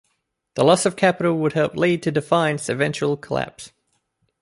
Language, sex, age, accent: English, male, 19-29, Australian English